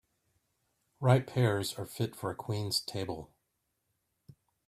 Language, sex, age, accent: English, male, 40-49, United States English